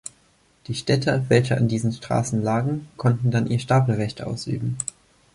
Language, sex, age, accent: German, male, 19-29, Deutschland Deutsch